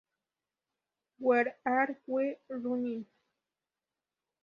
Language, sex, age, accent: Spanish, female, 19-29, México